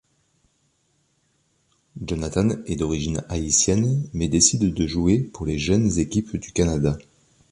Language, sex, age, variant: French, male, 40-49, Français de métropole